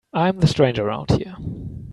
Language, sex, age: English, male, 19-29